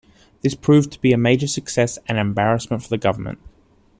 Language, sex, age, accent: English, male, 19-29, Australian English